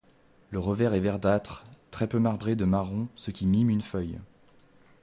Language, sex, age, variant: French, male, 19-29, Français de métropole